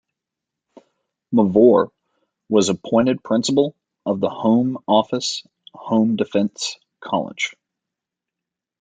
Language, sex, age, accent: English, male, 30-39, United States English